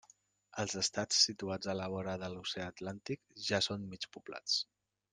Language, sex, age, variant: Catalan, male, 30-39, Central